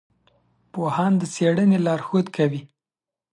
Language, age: Pashto, 19-29